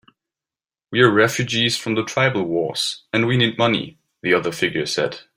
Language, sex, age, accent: English, male, 19-29, United States English